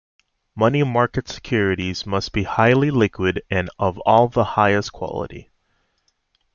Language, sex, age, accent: English, male, 19-29, United States English